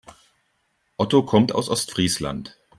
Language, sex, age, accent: German, male, 40-49, Deutschland Deutsch